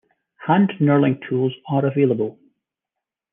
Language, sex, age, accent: English, male, 40-49, Scottish English